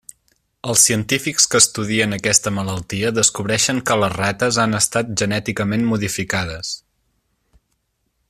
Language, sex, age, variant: Catalan, male, 19-29, Central